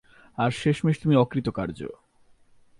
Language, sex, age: Bengali, male, 19-29